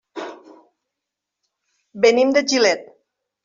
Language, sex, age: Catalan, female, 50-59